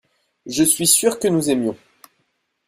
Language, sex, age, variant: French, male, 19-29, Français de métropole